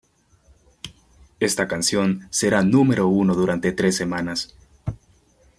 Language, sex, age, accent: Spanish, male, 19-29, México